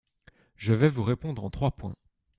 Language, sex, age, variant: French, male, 30-39, Français de métropole